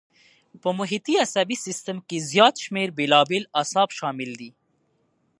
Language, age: Pashto, 30-39